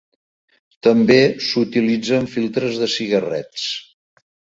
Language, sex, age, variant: Catalan, male, 60-69, Central